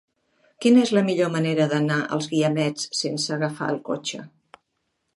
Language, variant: Catalan, Central